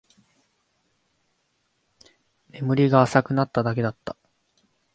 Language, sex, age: Japanese, male, 19-29